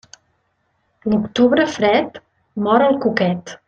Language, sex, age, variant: Catalan, female, 50-59, Central